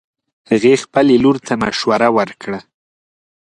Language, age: Pashto, 19-29